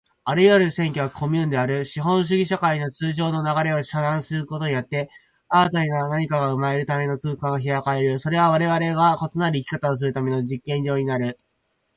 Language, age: Japanese, 19-29